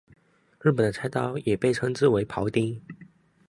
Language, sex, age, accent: Chinese, male, 19-29, 出生地：福建省